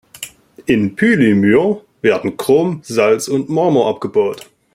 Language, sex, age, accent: German, male, 30-39, Deutschland Deutsch